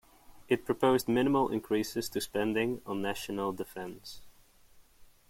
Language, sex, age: English, male, 19-29